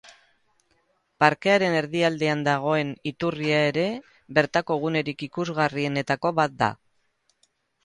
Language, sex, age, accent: Basque, female, 60-69, Erdialdekoa edo Nafarra (Gipuzkoa, Nafarroa)